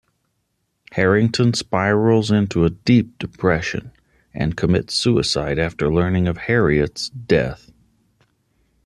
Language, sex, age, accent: English, male, 40-49, United States English